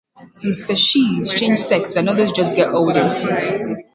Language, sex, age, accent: English, female, 19-29, United States English